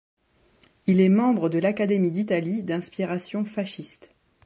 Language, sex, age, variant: French, female, 30-39, Français de métropole